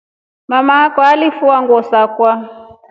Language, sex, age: Rombo, female, 40-49